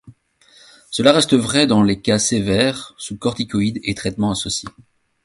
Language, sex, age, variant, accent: French, male, 40-49, Français d'Europe, Français de Belgique